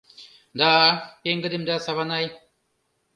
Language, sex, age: Mari, male, 30-39